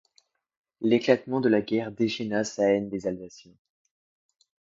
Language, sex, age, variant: French, male, 19-29, Français de métropole